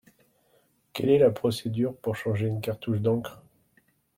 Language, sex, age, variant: French, male, 50-59, Français de métropole